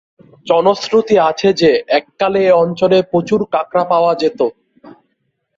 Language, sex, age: Bengali, male, 19-29